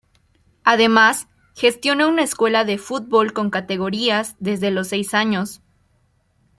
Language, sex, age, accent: Spanish, female, 19-29, México